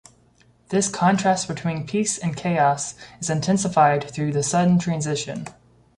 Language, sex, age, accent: English, male, 19-29, United States English